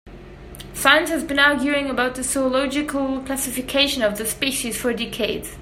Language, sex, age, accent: English, female, 19-29, England English